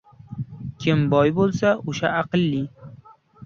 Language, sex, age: Uzbek, male, 19-29